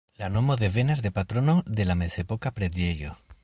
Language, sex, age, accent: Esperanto, male, 40-49, Internacia